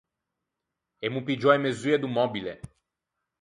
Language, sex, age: Ligurian, male, 30-39